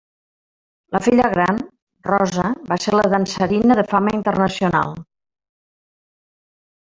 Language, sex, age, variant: Catalan, female, 60-69, Central